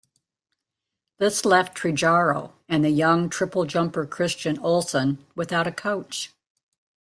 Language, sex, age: English, female, 70-79